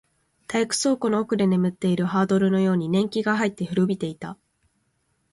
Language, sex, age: Japanese, female, 19-29